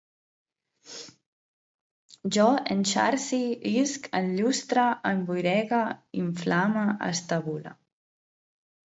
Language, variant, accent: Catalan, Central, central